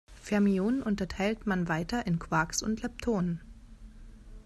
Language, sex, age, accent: German, female, 19-29, Deutschland Deutsch